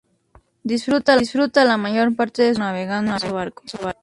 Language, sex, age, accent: Spanish, female, 19-29, México